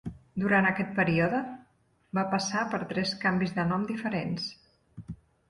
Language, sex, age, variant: Catalan, female, 40-49, Central